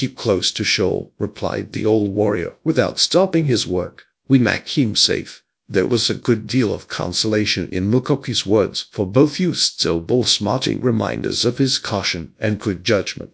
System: TTS, GradTTS